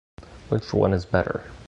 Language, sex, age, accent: English, male, 19-29, United States English